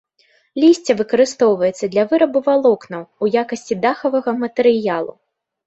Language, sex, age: Belarusian, female, 19-29